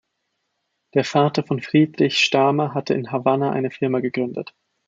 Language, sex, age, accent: German, male, 19-29, Österreichisches Deutsch